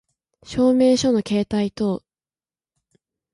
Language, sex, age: Japanese, female, 19-29